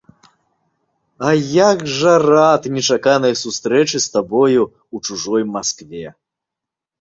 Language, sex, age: Belarusian, male, 30-39